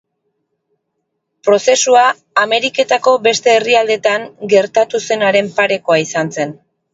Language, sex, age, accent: Basque, female, 40-49, Erdialdekoa edo Nafarra (Gipuzkoa, Nafarroa)